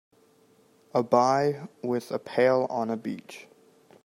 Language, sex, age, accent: English, male, under 19, United States English